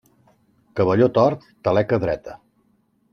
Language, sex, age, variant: Catalan, male, 40-49, Central